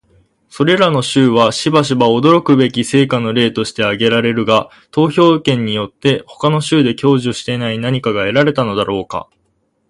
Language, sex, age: Japanese, male, under 19